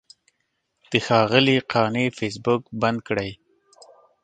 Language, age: Pashto, 30-39